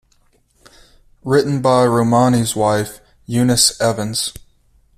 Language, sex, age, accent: English, male, 19-29, United States English